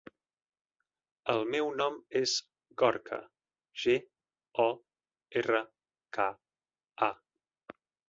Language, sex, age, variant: Catalan, male, 19-29, Central